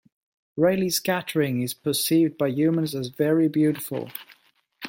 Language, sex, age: English, male, 30-39